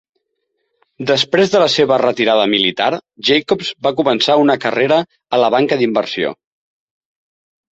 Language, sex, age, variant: Catalan, male, 30-39, Central